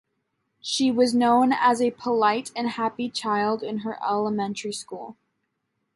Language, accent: English, United States English